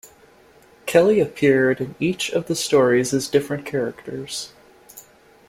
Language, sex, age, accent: English, male, 19-29, United States English